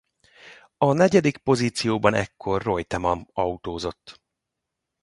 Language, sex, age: Hungarian, male, 40-49